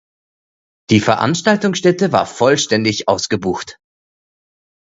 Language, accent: German, Österreichisches Deutsch